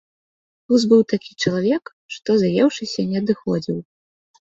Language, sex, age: Belarusian, female, 19-29